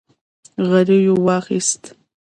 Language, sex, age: Pashto, female, 19-29